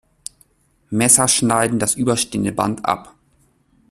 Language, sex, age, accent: German, male, 19-29, Deutschland Deutsch